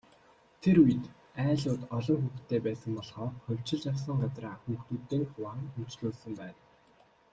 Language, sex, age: Mongolian, male, 19-29